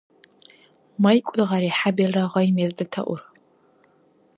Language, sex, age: Dargwa, female, 19-29